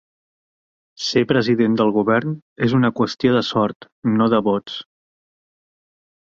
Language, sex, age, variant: Catalan, male, 30-39, Central